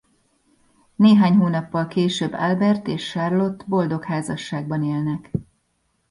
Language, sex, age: Hungarian, female, 40-49